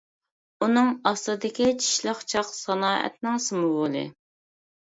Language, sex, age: Uyghur, female, 19-29